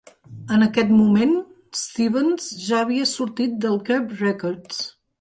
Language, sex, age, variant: Catalan, female, 60-69, Central